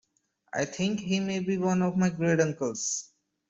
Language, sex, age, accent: English, male, 19-29, India and South Asia (India, Pakistan, Sri Lanka)